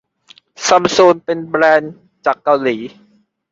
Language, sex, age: Thai, male, 19-29